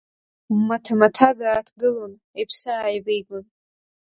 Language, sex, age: Abkhazian, female, under 19